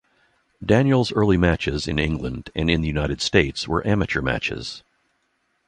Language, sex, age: English, male, 60-69